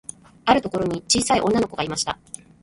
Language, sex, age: Japanese, female, 30-39